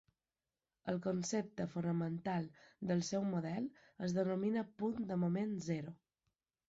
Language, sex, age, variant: Catalan, female, 30-39, Balear